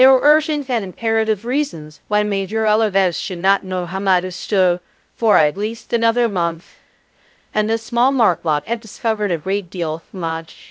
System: TTS, VITS